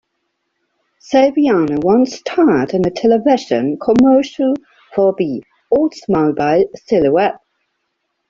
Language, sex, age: English, female, 40-49